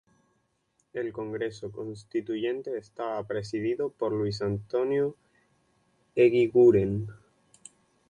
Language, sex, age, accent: Spanish, male, 19-29, España: Islas Canarias